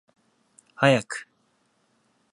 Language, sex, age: Japanese, male, 19-29